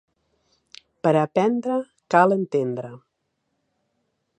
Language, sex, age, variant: Catalan, female, 60-69, Central